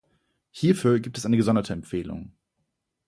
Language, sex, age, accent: German, male, 19-29, Deutschland Deutsch